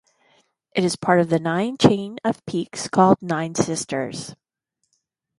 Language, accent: English, United States English